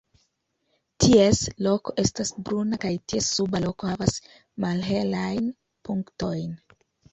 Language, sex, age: Esperanto, female, 19-29